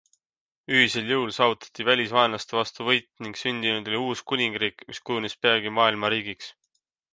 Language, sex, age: Estonian, male, 19-29